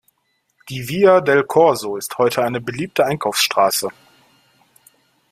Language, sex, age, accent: German, male, 30-39, Deutschland Deutsch